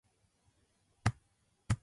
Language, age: Japanese, 19-29